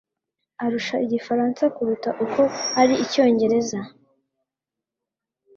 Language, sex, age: Kinyarwanda, female, 19-29